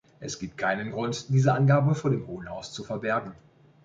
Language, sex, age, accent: German, male, 40-49, Deutschland Deutsch